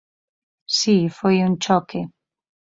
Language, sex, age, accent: Galician, female, 30-39, Normativo (estándar)